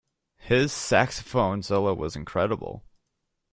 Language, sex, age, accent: English, male, 19-29, United States English